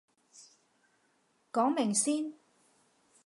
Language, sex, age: Cantonese, female, 40-49